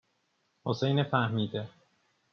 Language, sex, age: Persian, male, 19-29